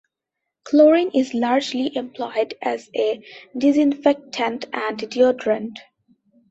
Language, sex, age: English, female, 19-29